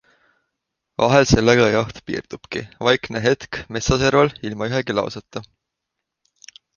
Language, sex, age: Estonian, male, 19-29